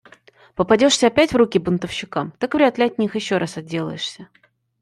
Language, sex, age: Russian, female, 30-39